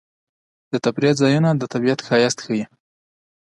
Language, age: Pashto, 19-29